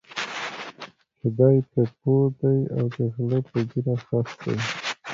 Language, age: Pashto, 19-29